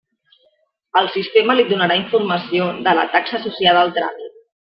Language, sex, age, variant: Catalan, female, 40-49, Central